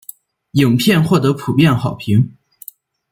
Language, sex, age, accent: Chinese, male, 19-29, 出生地：山西省